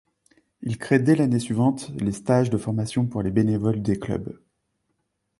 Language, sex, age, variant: French, male, 19-29, Français de métropole